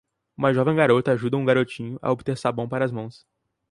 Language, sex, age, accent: Portuguese, male, 19-29, Mineiro